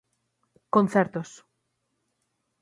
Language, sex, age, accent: Galician, female, 19-29, Atlántico (seseo e gheada); Normativo (estándar)